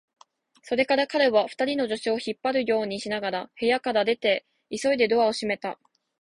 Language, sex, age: Japanese, female, 19-29